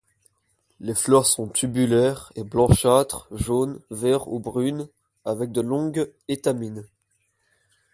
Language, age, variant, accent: French, under 19, Français d'Europe, Français de Belgique